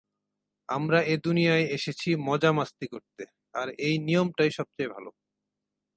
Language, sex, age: Bengali, male, 19-29